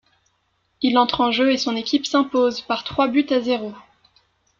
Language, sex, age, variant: French, female, 19-29, Français de métropole